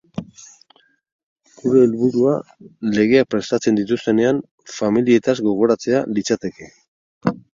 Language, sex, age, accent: Basque, male, 60-69, Mendebalekoa (Araba, Bizkaia, Gipuzkoako mendebaleko herri batzuk)